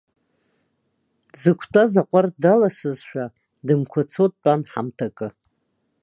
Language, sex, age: Abkhazian, female, 60-69